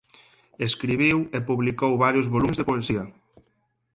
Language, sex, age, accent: Galician, male, 19-29, Atlántico (seseo e gheada)